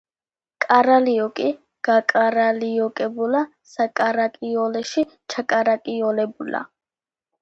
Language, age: Georgian, under 19